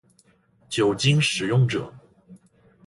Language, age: Chinese, 19-29